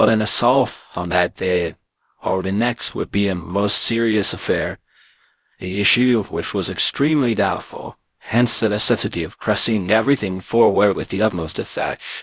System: TTS, VITS